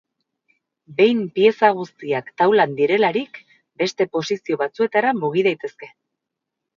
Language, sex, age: Basque, female, 40-49